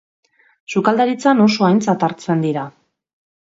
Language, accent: Basque, Mendebalekoa (Araba, Bizkaia, Gipuzkoako mendebaleko herri batzuk)